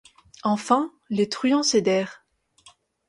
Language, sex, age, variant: French, female, 19-29, Français de métropole